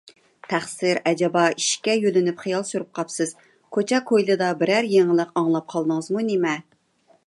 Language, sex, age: Uyghur, female, 30-39